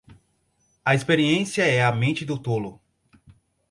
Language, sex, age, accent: Portuguese, male, 30-39, Nordestino